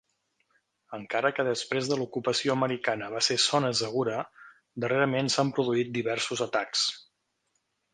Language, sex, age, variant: Catalan, male, 50-59, Central